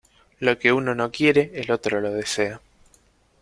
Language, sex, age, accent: Spanish, male, 19-29, Rioplatense: Argentina, Uruguay, este de Bolivia, Paraguay